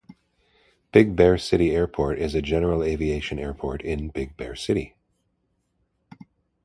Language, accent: English, United States English